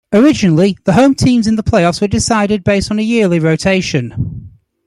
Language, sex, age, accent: English, male, 19-29, England English